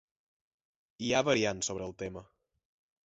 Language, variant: Catalan, Balear